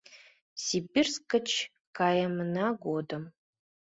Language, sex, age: Mari, female, under 19